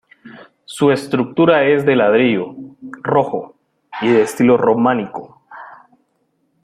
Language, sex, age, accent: Spanish, male, 19-29, América central